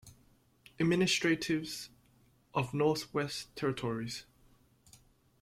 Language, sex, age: English, male, 19-29